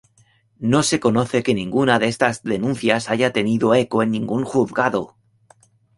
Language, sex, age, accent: Spanish, male, 30-39, España: Centro-Sur peninsular (Madrid, Toledo, Castilla-La Mancha)